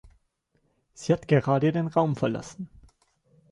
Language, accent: German, Deutschland Deutsch